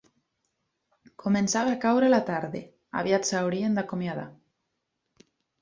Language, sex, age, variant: Catalan, female, 19-29, Nord-Occidental